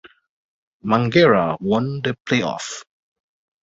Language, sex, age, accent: English, male, 30-39, Malaysian English